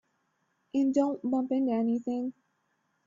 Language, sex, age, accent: English, female, 19-29, United States English